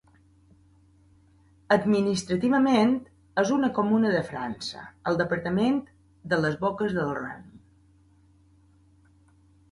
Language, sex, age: Catalan, female, 60-69